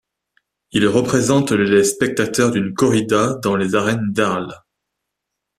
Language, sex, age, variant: French, male, 19-29, Français de métropole